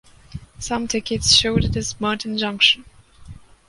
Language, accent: English, India and South Asia (India, Pakistan, Sri Lanka)